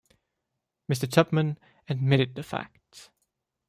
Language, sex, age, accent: English, male, 19-29, England English